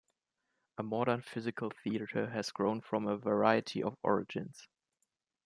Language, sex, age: English, male, 19-29